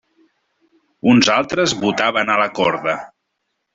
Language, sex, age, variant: Catalan, male, 30-39, Central